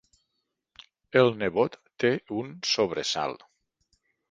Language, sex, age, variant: Catalan, male, 40-49, Nord-Occidental